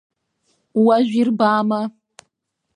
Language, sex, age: Abkhazian, female, 19-29